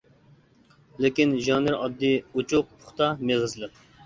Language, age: Uyghur, 30-39